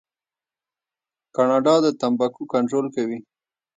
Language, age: Pashto, 30-39